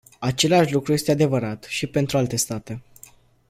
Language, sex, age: Romanian, male, under 19